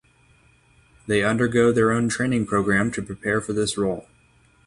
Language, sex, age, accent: English, male, 19-29, United States English